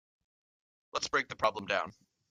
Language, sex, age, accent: English, male, under 19, United States English